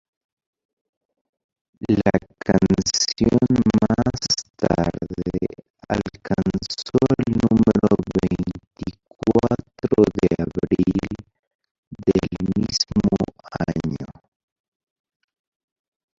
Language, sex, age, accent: Spanish, male, 19-29, Andino-Pacífico: Colombia, Perú, Ecuador, oeste de Bolivia y Venezuela andina